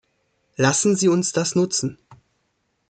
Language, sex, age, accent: German, male, 19-29, Deutschland Deutsch